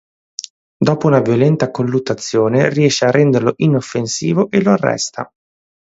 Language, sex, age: Italian, male, 19-29